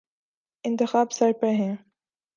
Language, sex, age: Urdu, female, 19-29